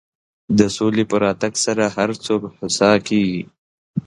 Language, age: Pashto, 19-29